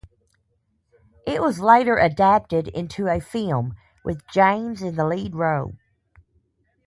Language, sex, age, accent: English, female, 40-49, United States English